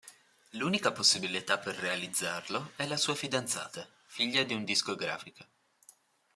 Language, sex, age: Italian, male, under 19